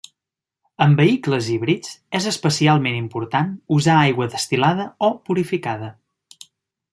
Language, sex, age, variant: Catalan, male, 30-39, Central